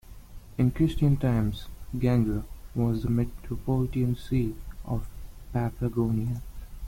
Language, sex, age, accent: English, male, under 19, India and South Asia (India, Pakistan, Sri Lanka)